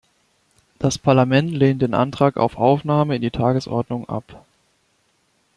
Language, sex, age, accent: German, male, 19-29, Deutschland Deutsch